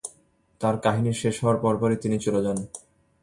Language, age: Bengali, 19-29